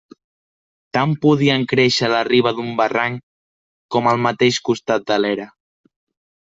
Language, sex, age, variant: Catalan, male, under 19, Central